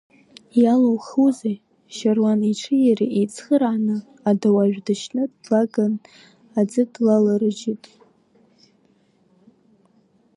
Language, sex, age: Abkhazian, female, under 19